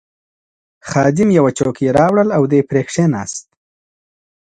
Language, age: Pashto, 30-39